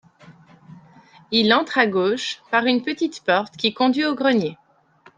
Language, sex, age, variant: French, female, 40-49, Français de métropole